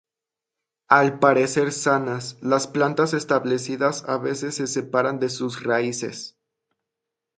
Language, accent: Spanish, México